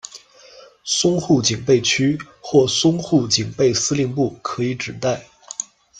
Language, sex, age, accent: Chinese, male, 19-29, 出生地：山东省